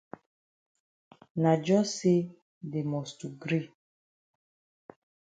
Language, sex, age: Cameroon Pidgin, female, 40-49